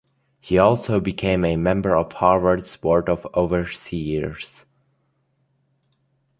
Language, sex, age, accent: English, male, under 19, England English